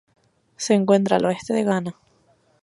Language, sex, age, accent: Spanish, female, 19-29, España: Islas Canarias